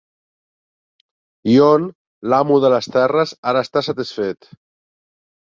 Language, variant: Catalan, Central